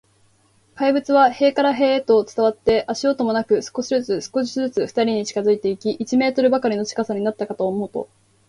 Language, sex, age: Japanese, female, 19-29